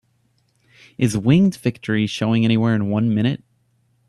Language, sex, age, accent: English, male, 19-29, United States English